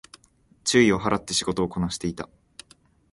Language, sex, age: Japanese, male, 19-29